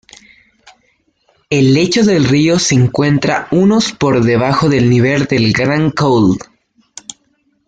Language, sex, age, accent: Spanish, male, under 19, Andino-Pacífico: Colombia, Perú, Ecuador, oeste de Bolivia y Venezuela andina